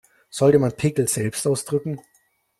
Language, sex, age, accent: German, male, 19-29, Deutschland Deutsch